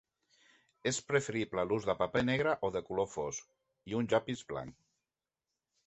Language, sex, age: Catalan, male, 50-59